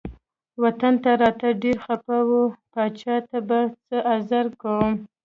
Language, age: Pashto, 19-29